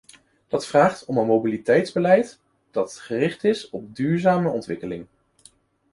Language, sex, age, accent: Dutch, male, 19-29, Nederlands Nederlands